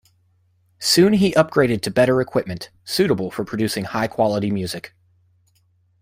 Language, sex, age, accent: English, male, 19-29, United States English